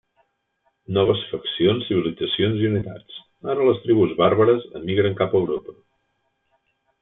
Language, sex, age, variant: Catalan, male, 40-49, Central